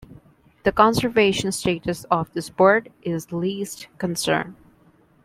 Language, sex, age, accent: English, female, 19-29, India and South Asia (India, Pakistan, Sri Lanka)